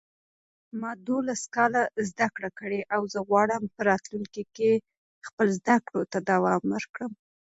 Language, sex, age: Pashto, female, 19-29